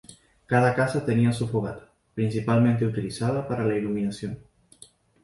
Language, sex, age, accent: Spanish, male, 19-29, España: Islas Canarias